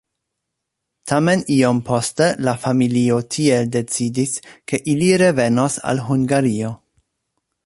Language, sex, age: Esperanto, male, 40-49